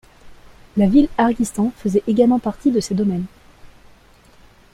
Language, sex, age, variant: French, female, 19-29, Français de métropole